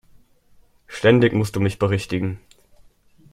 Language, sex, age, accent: German, male, under 19, Deutschland Deutsch